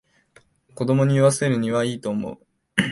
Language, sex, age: Japanese, male, 19-29